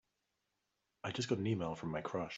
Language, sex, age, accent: English, male, 30-39, Australian English